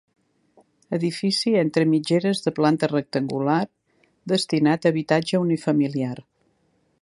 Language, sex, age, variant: Catalan, female, 60-69, Central